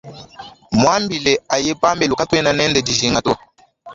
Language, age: Luba-Lulua, 19-29